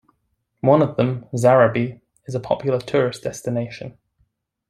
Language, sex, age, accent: English, male, 19-29, England English